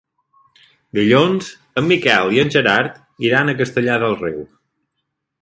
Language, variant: Catalan, Balear